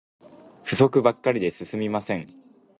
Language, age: Japanese, 19-29